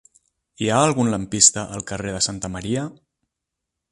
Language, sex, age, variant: Catalan, male, 30-39, Central